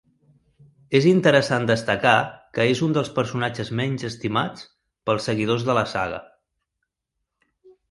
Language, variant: Catalan, Central